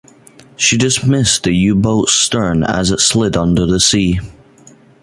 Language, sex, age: English, male, under 19